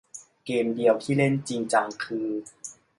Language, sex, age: Thai, male, 19-29